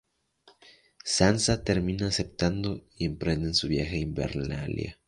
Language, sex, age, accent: Spanish, male, under 19, México